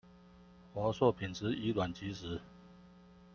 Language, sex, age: Chinese, male, 40-49